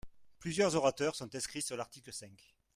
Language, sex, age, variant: French, male, 50-59, Français de métropole